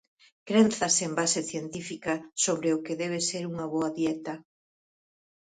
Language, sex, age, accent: Galician, female, 60-69, Normativo (estándar)